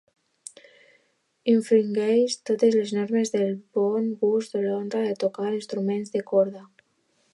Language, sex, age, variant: Catalan, female, under 19, Alacantí